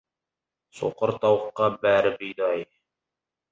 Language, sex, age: Kazakh, male, 19-29